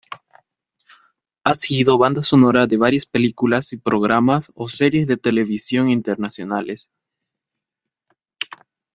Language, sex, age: Spanish, male, 19-29